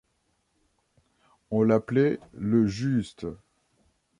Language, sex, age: French, male, 19-29